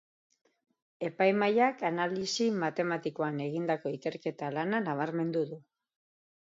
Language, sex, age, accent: Basque, female, 40-49, Erdialdekoa edo Nafarra (Gipuzkoa, Nafarroa)